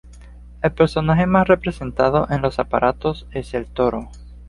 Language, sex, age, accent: Spanish, male, 19-29, Caribe: Cuba, Venezuela, Puerto Rico, República Dominicana, Panamá, Colombia caribeña, México caribeño, Costa del golfo de México